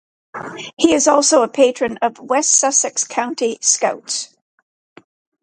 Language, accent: English, Canadian English